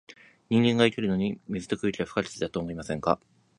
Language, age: Japanese, under 19